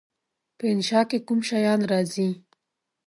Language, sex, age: Pashto, female, 19-29